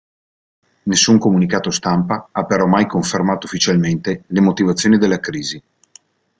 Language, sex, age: Italian, male, 40-49